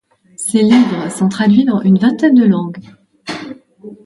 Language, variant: French, Français de métropole